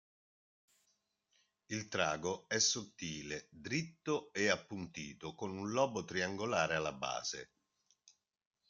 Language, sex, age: Italian, male, 50-59